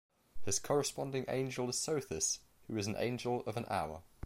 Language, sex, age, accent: English, male, under 19, England English